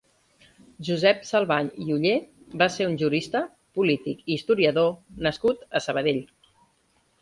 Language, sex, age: Catalan, female, 40-49